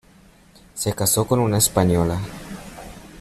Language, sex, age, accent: Spanish, male, under 19, Andino-Pacífico: Colombia, Perú, Ecuador, oeste de Bolivia y Venezuela andina